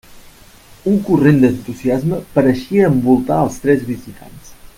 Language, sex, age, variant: Catalan, male, 30-39, Central